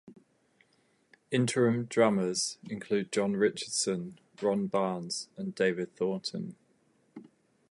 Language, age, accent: English, 40-49, Australian English